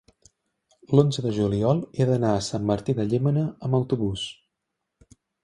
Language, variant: Catalan, Central